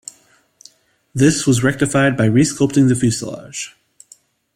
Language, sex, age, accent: English, male, 30-39, United States English